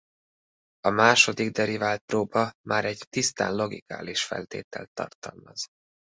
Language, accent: Hungarian, budapesti